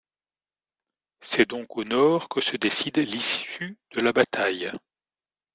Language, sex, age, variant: French, male, 50-59, Français de métropole